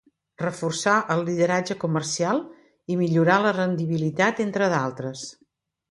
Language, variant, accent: Catalan, Central, central